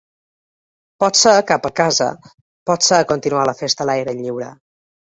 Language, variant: Catalan, Balear